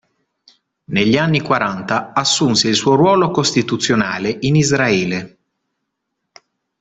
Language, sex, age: Italian, male, 30-39